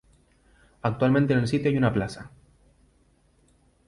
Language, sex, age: Spanish, male, 19-29